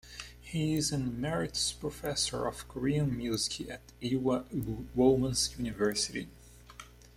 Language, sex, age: English, male, 19-29